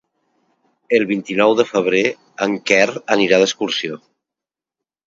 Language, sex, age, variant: Catalan, male, 50-59, Central